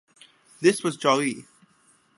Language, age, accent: English, 19-29, United States English